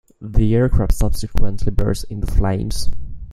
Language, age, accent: English, 19-29, England English